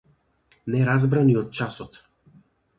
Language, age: Macedonian, 19-29